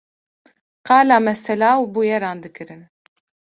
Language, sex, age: Kurdish, female, 19-29